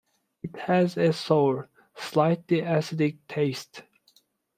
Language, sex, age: English, male, 19-29